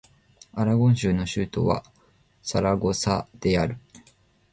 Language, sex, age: Japanese, male, 19-29